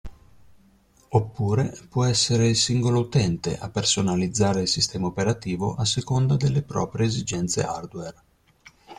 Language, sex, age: Italian, male, 50-59